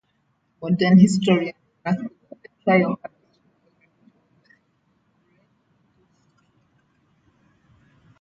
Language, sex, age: English, female, 19-29